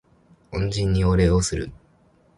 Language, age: Japanese, 19-29